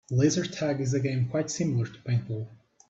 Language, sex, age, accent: English, male, 19-29, United States English